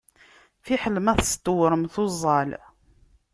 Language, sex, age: Kabyle, female, 30-39